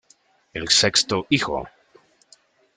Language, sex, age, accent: Spanish, male, 30-39, América central